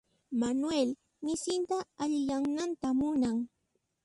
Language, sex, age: Puno Quechua, female, 19-29